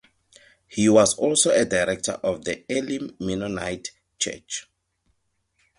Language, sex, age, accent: English, male, 30-39, Southern African (South Africa, Zimbabwe, Namibia)